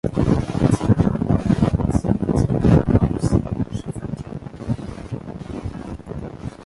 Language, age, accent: Chinese, 19-29, 出生地：上海市